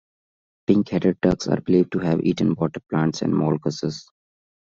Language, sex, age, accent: English, male, 19-29, India and South Asia (India, Pakistan, Sri Lanka)